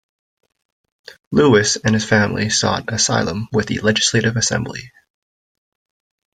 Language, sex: English, male